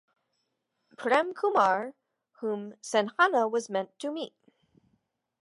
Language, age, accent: English, under 19, United States English